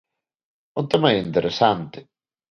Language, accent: Galician, Neofalante